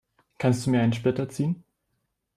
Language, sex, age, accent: German, male, 19-29, Deutschland Deutsch